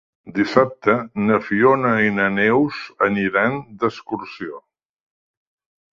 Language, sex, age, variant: Catalan, male, 60-69, Central